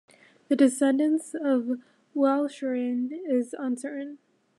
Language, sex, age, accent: English, female, under 19, United States English